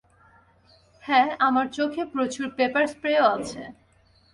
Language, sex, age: Bengali, female, 19-29